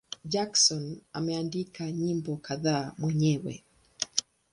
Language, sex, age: Swahili, female, 60-69